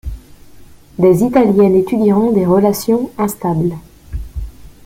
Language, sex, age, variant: French, female, 19-29, Français de métropole